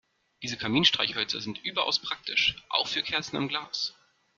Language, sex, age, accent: German, male, 30-39, Deutschland Deutsch